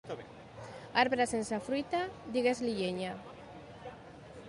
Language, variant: Catalan, Central